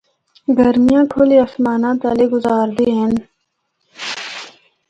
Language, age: Northern Hindko, 19-29